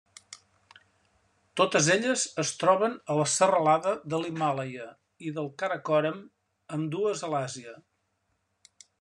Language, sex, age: Catalan, male, 70-79